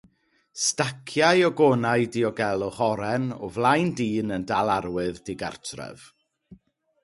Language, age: Welsh, 30-39